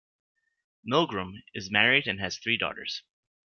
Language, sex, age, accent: English, male, 30-39, United States English